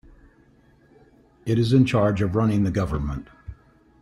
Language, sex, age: English, male, 60-69